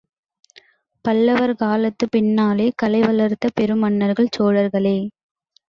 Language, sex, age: Tamil, female, under 19